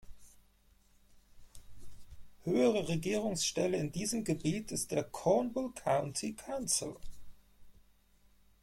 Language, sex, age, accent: German, male, 40-49, Deutschland Deutsch